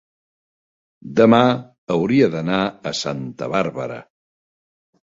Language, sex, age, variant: Catalan, male, 60-69, Central